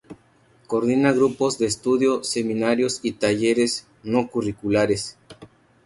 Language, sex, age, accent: Spanish, male, 30-39, México